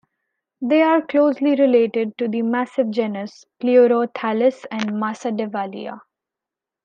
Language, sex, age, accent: English, female, 19-29, India and South Asia (India, Pakistan, Sri Lanka)